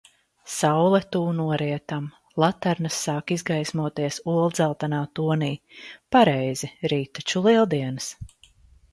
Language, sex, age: Latvian, female, 40-49